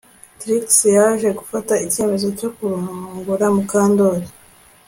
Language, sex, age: Kinyarwanda, female, 19-29